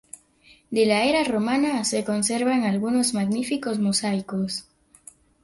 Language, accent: Spanish, Caribe: Cuba, Venezuela, Puerto Rico, República Dominicana, Panamá, Colombia caribeña, México caribeño, Costa del golfo de México